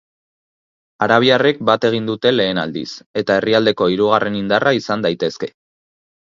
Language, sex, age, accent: Basque, male, 19-29, Erdialdekoa edo Nafarra (Gipuzkoa, Nafarroa)